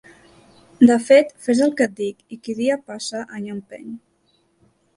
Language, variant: Catalan, Central